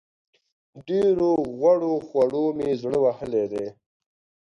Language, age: Pashto, 19-29